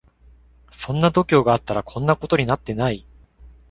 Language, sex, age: Japanese, male, 19-29